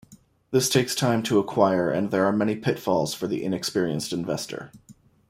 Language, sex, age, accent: English, male, 30-39, United States English